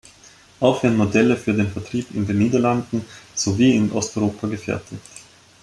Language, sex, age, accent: German, male, 19-29, Österreichisches Deutsch